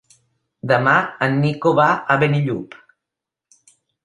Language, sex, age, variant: Catalan, female, 60-69, Central